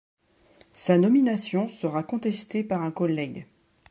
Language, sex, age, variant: French, female, 30-39, Français de métropole